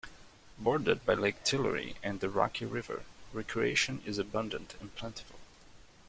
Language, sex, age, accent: English, male, 19-29, United States English